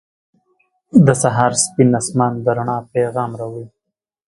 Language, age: Pashto, 19-29